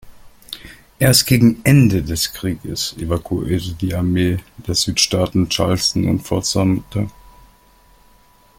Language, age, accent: German, 30-39, Österreichisches Deutsch